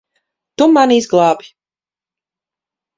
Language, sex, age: Latvian, female, 30-39